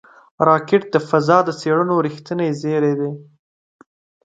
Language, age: Pashto, 19-29